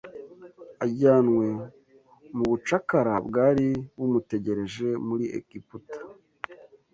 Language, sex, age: Kinyarwanda, male, 19-29